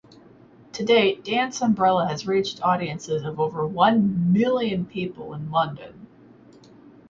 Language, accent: English, United States English